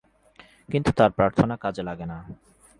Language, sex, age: Bengali, male, 19-29